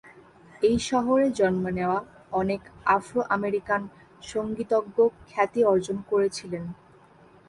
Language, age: Bengali, 19-29